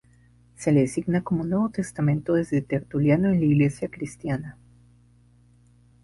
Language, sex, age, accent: Spanish, male, under 19, Andino-Pacífico: Colombia, Perú, Ecuador, oeste de Bolivia y Venezuela andina